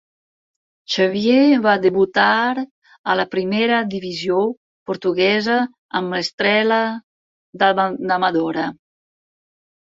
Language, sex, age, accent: Catalan, female, 50-59, aprenent (recent, des del castellà)